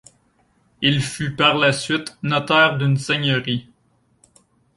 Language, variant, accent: French, Français d'Amérique du Nord, Français du Canada